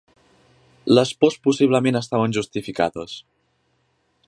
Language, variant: Catalan, Central